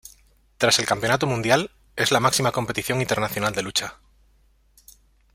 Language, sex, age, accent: Spanish, male, 30-39, España: Centro-Sur peninsular (Madrid, Toledo, Castilla-La Mancha)